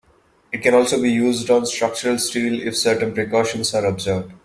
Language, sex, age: English, male, 19-29